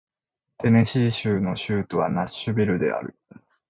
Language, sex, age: Japanese, male, 19-29